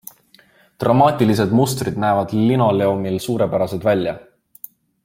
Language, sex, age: Estonian, male, 19-29